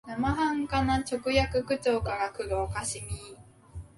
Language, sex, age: Japanese, female, 19-29